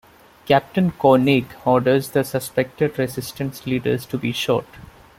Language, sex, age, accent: English, male, 30-39, India and South Asia (India, Pakistan, Sri Lanka)